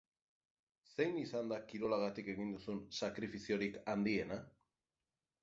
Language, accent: Basque, Erdialdekoa edo Nafarra (Gipuzkoa, Nafarroa)